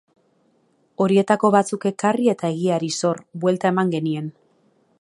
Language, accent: Basque, Mendebalekoa (Araba, Bizkaia, Gipuzkoako mendebaleko herri batzuk)